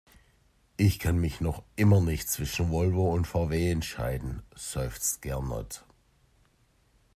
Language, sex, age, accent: German, male, 50-59, Deutschland Deutsch